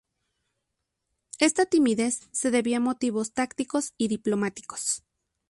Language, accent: Spanish, México